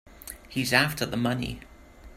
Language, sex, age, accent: English, male, 50-59, Welsh English